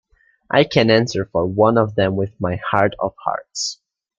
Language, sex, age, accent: English, male, under 19, United States English